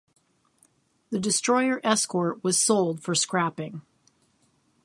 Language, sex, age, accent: English, female, 50-59, United States English